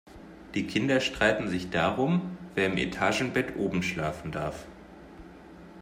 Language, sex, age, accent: German, male, 19-29, Deutschland Deutsch